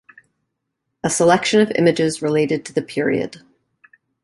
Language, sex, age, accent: English, female, 40-49, United States English